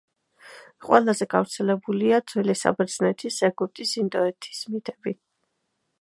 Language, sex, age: Georgian, female, 30-39